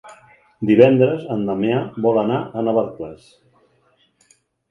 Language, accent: Catalan, Barcelona